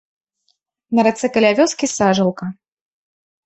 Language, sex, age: Belarusian, female, 30-39